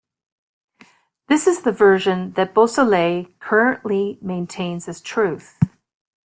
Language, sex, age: English, female, 60-69